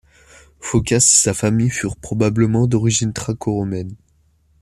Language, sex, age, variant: French, male, 19-29, Français de métropole